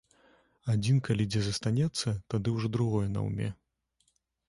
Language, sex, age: Belarusian, male, 30-39